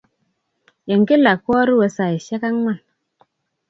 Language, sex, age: Kalenjin, female, 19-29